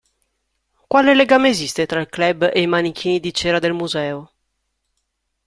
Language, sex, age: Italian, female, 30-39